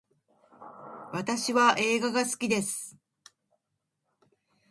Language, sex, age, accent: Japanese, female, 50-59, 標準語; 東京